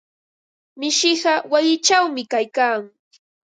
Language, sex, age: Ambo-Pasco Quechua, female, 30-39